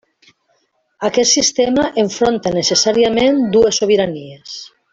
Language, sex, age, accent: Catalan, female, 50-59, valencià